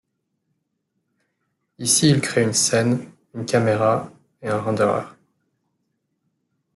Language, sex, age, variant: French, male, 19-29, Français de métropole